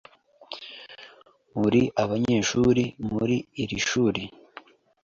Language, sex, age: Kinyarwanda, male, 19-29